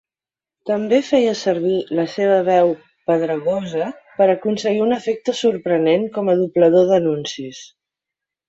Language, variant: Catalan, Central